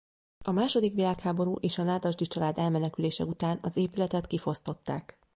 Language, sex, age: Hungarian, female, 19-29